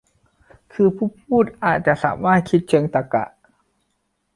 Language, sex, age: Thai, male, 19-29